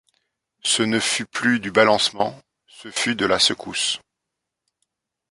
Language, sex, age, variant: French, male, 40-49, Français de métropole